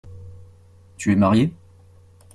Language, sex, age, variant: French, male, 30-39, Français de métropole